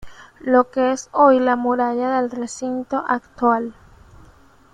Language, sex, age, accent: Spanish, female, under 19, Caribe: Cuba, Venezuela, Puerto Rico, República Dominicana, Panamá, Colombia caribeña, México caribeño, Costa del golfo de México